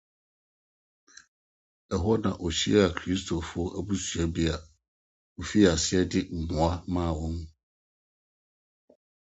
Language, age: Akan, 60-69